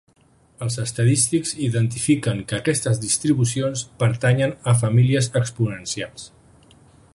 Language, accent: Catalan, central; valencià